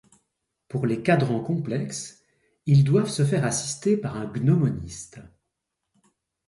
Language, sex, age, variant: French, male, 60-69, Français de métropole